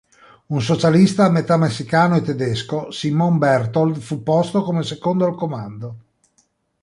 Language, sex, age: Italian, male, 40-49